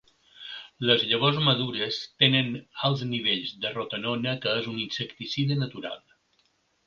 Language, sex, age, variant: Catalan, male, 60-69, Balear